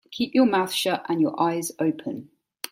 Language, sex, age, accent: English, female, 40-49, England English